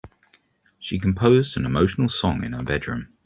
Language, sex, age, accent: English, male, 30-39, England English